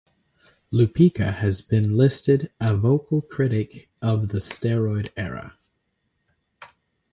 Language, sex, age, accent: English, male, under 19, United States English